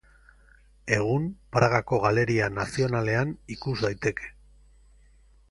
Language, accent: Basque, Mendebalekoa (Araba, Bizkaia, Gipuzkoako mendebaleko herri batzuk)